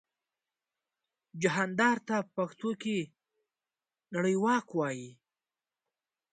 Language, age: Pashto, 19-29